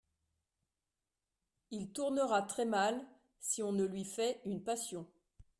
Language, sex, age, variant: French, female, 40-49, Français de métropole